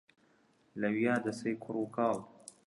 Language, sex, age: Central Kurdish, male, 19-29